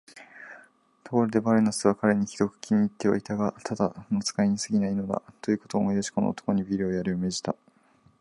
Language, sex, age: Japanese, male, 19-29